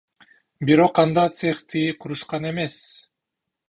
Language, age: Kyrgyz, 40-49